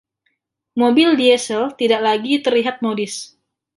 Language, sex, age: Indonesian, female, 19-29